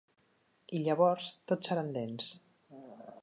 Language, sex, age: Catalan, female, 40-49